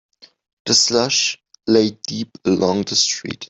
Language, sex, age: English, male, 19-29